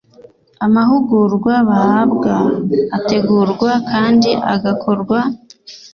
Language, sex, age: Kinyarwanda, female, 40-49